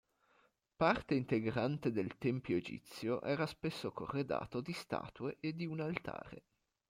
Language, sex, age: Italian, male, 19-29